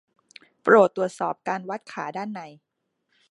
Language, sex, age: Thai, female, 30-39